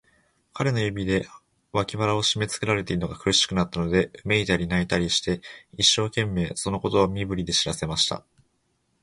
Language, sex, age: Japanese, male, 19-29